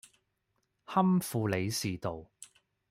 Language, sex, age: Cantonese, male, 19-29